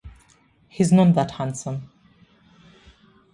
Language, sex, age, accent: English, female, 30-39, England English